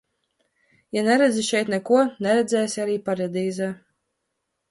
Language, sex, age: Latvian, female, 19-29